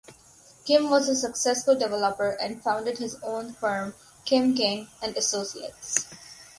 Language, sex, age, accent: English, female, under 19, India and South Asia (India, Pakistan, Sri Lanka)